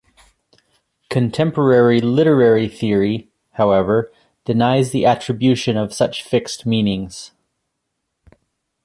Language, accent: English, United States English